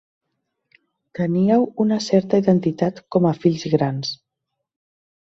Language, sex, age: Catalan, female, 40-49